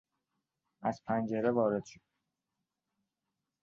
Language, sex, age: Persian, male, 19-29